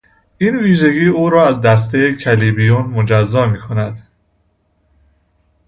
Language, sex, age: Persian, male, 30-39